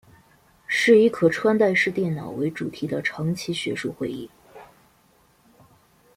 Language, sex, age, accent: Chinese, female, 19-29, 出生地：黑龙江省